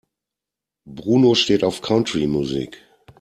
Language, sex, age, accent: German, male, 40-49, Deutschland Deutsch